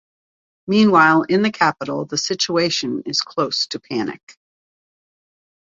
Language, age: English, 60-69